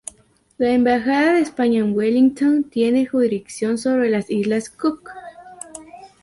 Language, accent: Spanish, América central